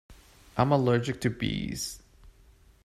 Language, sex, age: English, male, 19-29